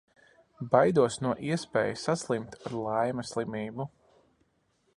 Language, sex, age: Latvian, male, 30-39